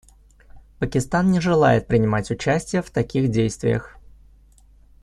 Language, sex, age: Russian, male, 30-39